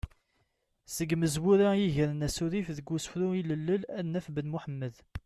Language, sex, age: Kabyle, male, 30-39